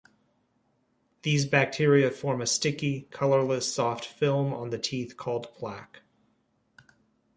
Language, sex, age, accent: English, male, 30-39, United States English